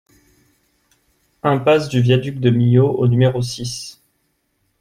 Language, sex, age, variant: French, male, 30-39, Français de métropole